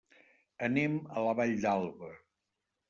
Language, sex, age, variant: Catalan, male, 60-69, Septentrional